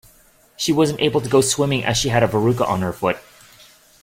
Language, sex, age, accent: English, male, 40-49, United States English